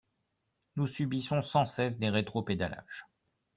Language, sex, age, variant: French, male, 40-49, Français de métropole